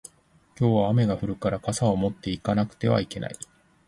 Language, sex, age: Japanese, male, 40-49